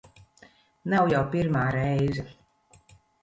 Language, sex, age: Latvian, female, 50-59